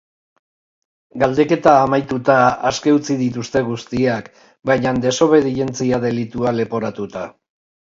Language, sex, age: Basque, male, 60-69